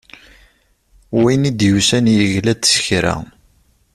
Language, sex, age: Kabyle, male, 30-39